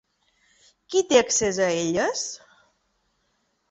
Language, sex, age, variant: Catalan, female, 30-39, Balear